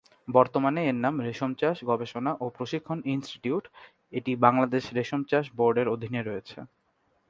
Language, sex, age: Bengali, male, 19-29